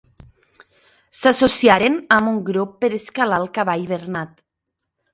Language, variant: Catalan, Central